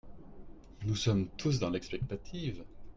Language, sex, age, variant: French, male, 30-39, Français de métropole